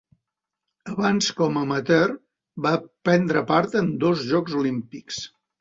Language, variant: Catalan, Central